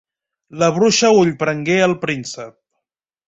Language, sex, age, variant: Catalan, male, 30-39, Central